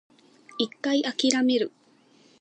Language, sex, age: Japanese, female, 19-29